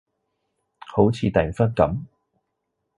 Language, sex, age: Cantonese, male, 30-39